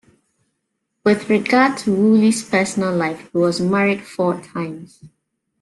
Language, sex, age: English, female, 30-39